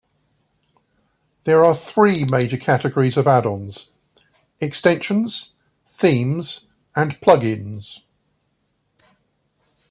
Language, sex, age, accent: English, male, 60-69, England English